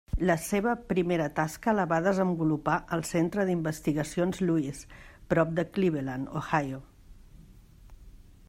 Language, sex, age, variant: Catalan, female, 50-59, Central